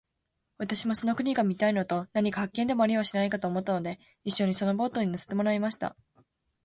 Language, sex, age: Japanese, female, under 19